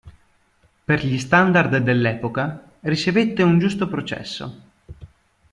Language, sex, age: Italian, male, 19-29